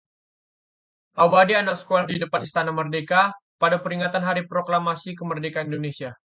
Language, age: Indonesian, 19-29